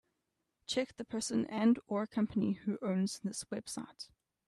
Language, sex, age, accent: English, female, 19-29, Southern African (South Africa, Zimbabwe, Namibia)